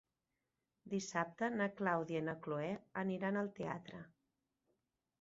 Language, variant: Catalan, Central